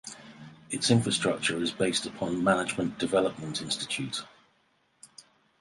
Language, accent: English, England English